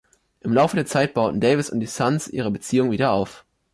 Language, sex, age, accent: German, male, under 19, Deutschland Deutsch